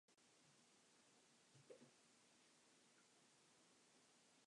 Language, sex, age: English, male, under 19